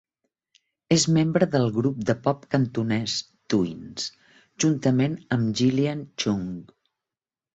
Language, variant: Catalan, Central